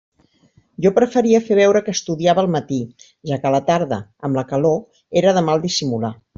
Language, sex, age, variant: Catalan, female, 50-59, Central